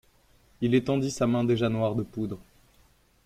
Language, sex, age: French, male, 19-29